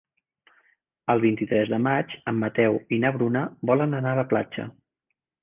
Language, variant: Catalan, Central